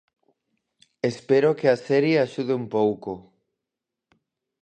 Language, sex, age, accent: Galician, male, 19-29, Normativo (estándar)